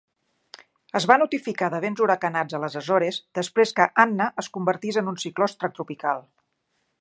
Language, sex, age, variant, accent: Catalan, female, 50-59, Central, Barceloní